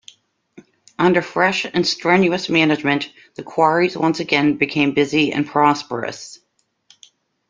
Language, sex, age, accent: English, female, 50-59, United States English